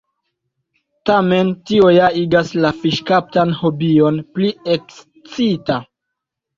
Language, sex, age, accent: Esperanto, male, 19-29, Internacia